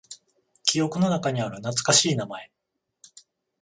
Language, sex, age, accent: Japanese, male, 40-49, 関西